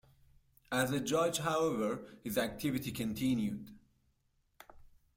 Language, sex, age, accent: English, male, 19-29, United States English